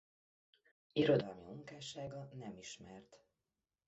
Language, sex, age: Hungarian, female, 40-49